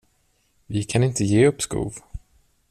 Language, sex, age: Swedish, male, 30-39